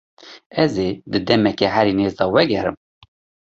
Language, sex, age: Kurdish, male, 40-49